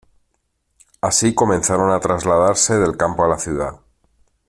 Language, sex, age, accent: Spanish, male, 40-49, España: Centro-Sur peninsular (Madrid, Toledo, Castilla-La Mancha)